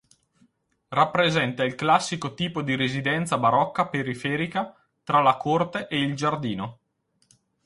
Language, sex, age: Italian, male, 30-39